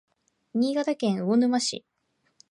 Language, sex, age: Japanese, female, 19-29